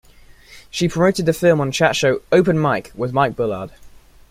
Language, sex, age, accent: English, male, under 19, England English